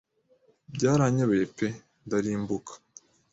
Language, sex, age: Kinyarwanda, male, 19-29